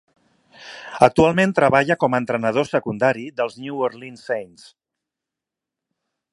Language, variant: Catalan, Central